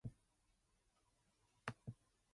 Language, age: English, 19-29